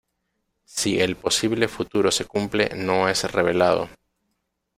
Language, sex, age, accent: Spanish, male, 40-49, Andino-Pacífico: Colombia, Perú, Ecuador, oeste de Bolivia y Venezuela andina